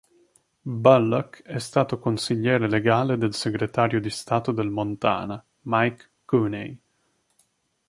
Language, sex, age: Italian, male, 30-39